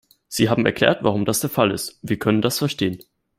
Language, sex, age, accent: German, male, 19-29, Deutschland Deutsch